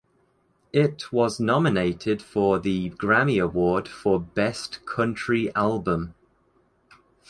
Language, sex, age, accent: English, male, 19-29, England English